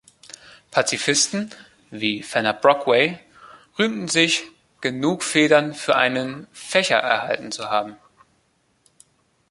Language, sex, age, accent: German, male, 19-29, Deutschland Deutsch